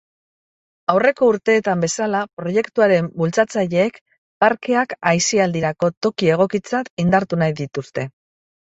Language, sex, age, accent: Basque, female, 50-59, Mendebalekoa (Araba, Bizkaia, Gipuzkoako mendebaleko herri batzuk)